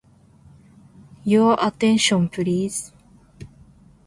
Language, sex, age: Japanese, female, 19-29